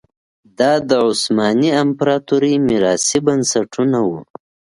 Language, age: Pashto, 19-29